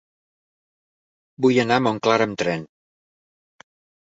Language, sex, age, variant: Catalan, male, 40-49, Central